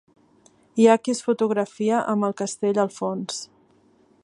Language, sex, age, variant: Catalan, female, 19-29, Central